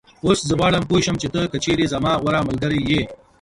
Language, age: Pashto, 40-49